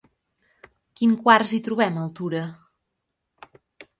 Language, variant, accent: Catalan, Central, Girona